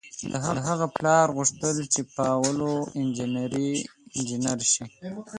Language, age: Pashto, 19-29